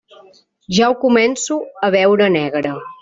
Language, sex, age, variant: Catalan, female, 40-49, Central